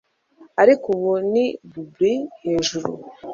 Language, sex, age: Kinyarwanda, female, 40-49